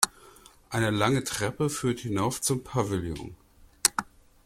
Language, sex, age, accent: German, male, 30-39, Deutschland Deutsch